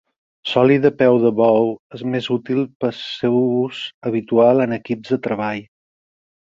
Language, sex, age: Catalan, male, 50-59